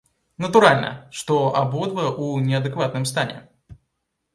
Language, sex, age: Belarusian, male, 19-29